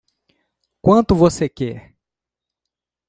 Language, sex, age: Portuguese, male, 40-49